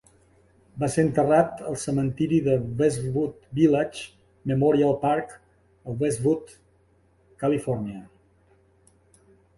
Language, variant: Catalan, Central